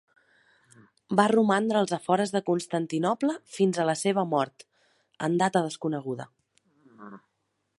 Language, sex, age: Catalan, female, 30-39